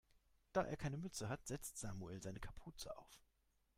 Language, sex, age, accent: German, male, 30-39, Deutschland Deutsch